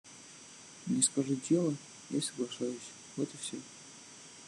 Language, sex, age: Russian, male, 19-29